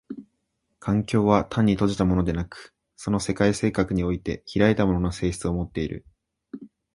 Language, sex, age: Japanese, male, 19-29